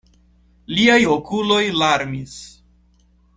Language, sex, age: Esperanto, male, 19-29